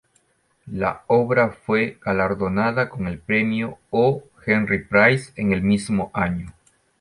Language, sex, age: Spanish, male, 50-59